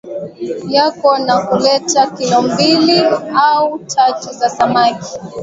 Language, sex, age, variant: Swahili, female, 19-29, Kiswahili Sanifu (EA)